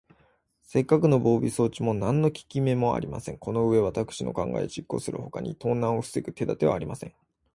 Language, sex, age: Japanese, male, 19-29